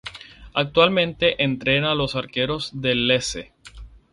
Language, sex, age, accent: Spanish, male, 19-29, Caribe: Cuba, Venezuela, Puerto Rico, República Dominicana, Panamá, Colombia caribeña, México caribeño, Costa del golfo de México